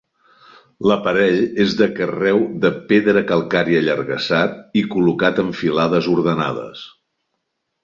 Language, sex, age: Catalan, male, 60-69